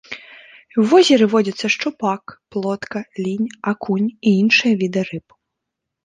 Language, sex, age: Belarusian, female, 19-29